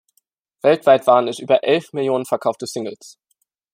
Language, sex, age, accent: German, male, 19-29, Deutschland Deutsch